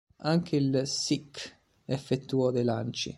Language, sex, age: Italian, male, 30-39